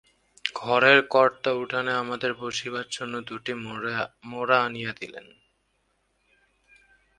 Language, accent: Bengali, শুদ্ধ